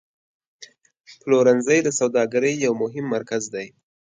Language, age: Pashto, 19-29